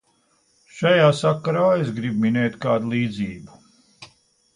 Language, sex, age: Latvian, male, 70-79